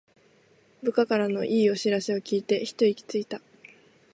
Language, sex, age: Japanese, female, 19-29